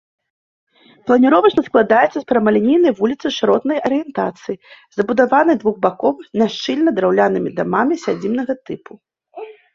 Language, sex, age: Belarusian, female, 30-39